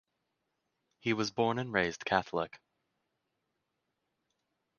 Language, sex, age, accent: English, male, 19-29, United States English